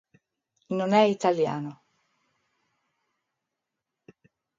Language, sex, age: Italian, female, 60-69